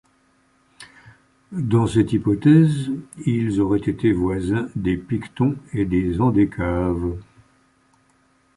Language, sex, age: French, male, 70-79